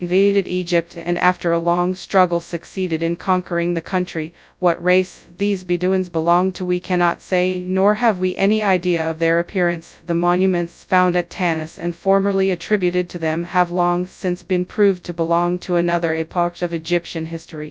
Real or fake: fake